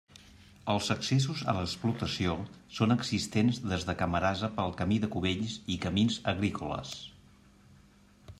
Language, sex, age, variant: Catalan, male, 50-59, Central